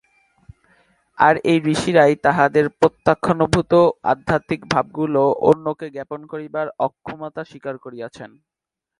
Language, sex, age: Bengali, male, 19-29